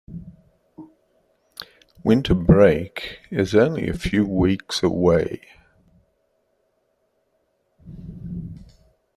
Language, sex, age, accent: English, male, 60-69, Australian English